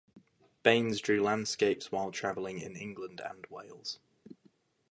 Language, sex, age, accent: English, male, 19-29, England English